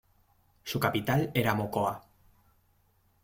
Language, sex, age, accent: Spanish, male, 19-29, España: Norte peninsular (Asturias, Castilla y León, Cantabria, País Vasco, Navarra, Aragón, La Rioja, Guadalajara, Cuenca)